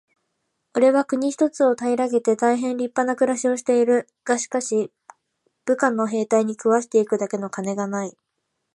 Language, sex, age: Japanese, female, 19-29